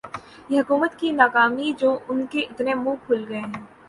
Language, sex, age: Urdu, female, 19-29